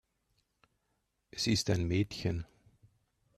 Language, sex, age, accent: German, male, 40-49, Österreichisches Deutsch